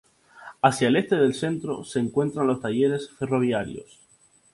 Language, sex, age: Spanish, male, 19-29